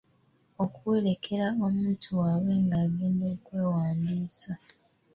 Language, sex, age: Ganda, female, 19-29